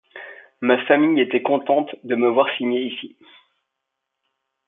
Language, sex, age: French, male, 30-39